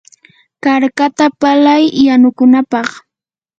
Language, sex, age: Yanahuanca Pasco Quechua, female, 19-29